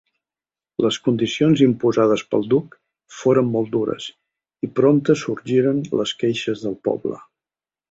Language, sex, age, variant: Catalan, male, 60-69, Central